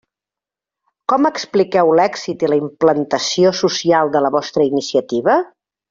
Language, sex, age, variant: Catalan, female, 50-59, Central